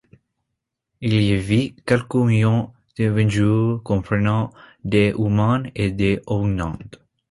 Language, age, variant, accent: French, 19-29, Français d'Amérique du Nord, Français des États-Unis